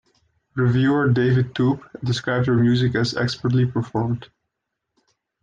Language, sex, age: English, male, 19-29